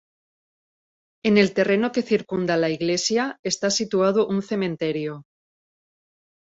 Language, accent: Spanish, España: Islas Canarias